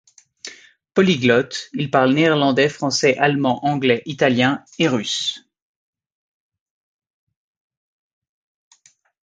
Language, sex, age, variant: French, male, 30-39, Français de métropole